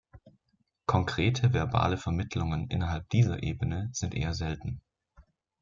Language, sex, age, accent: German, male, 19-29, Deutschland Deutsch